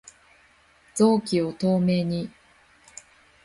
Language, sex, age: Japanese, female, 19-29